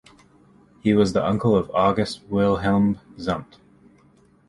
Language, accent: English, United States English